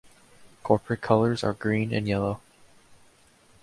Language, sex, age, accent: English, male, 19-29, United States English